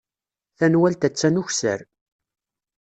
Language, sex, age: Kabyle, male, 30-39